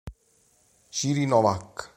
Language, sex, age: Italian, male, 30-39